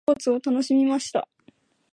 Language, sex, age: Japanese, female, under 19